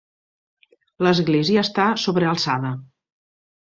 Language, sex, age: Catalan, female, 50-59